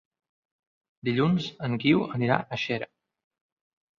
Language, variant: Catalan, Central